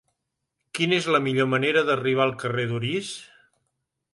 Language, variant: Catalan, Central